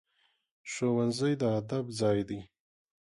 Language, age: Pashto, 40-49